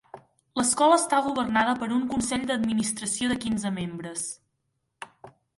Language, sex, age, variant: Catalan, female, under 19, Central